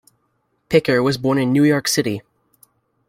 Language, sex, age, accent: English, male, under 19, United States English